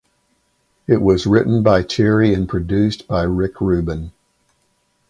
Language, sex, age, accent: English, male, 60-69, United States English